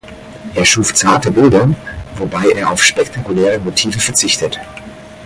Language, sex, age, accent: German, male, 40-49, Deutschland Deutsch